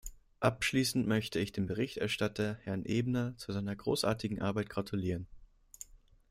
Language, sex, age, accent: German, male, 19-29, Deutschland Deutsch